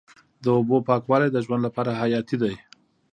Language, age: Pashto, 40-49